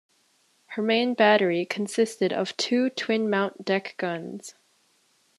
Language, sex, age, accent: English, female, under 19, United States English